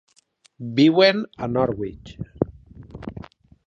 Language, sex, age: Catalan, male, 30-39